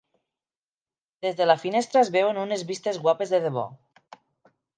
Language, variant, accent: Catalan, Nord-Occidental, Tortosí